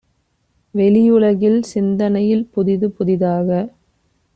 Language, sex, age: Tamil, female, 30-39